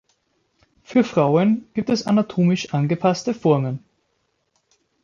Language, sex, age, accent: German, male, 19-29, Österreichisches Deutsch